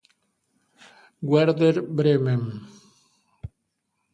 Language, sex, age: Spanish, male, 70-79